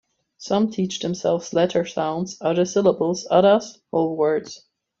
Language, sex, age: English, female, 19-29